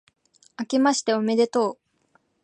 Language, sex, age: Japanese, female, 19-29